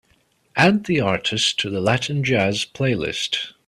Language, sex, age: English, male, 19-29